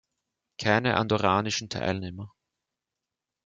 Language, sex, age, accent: German, male, 19-29, Österreichisches Deutsch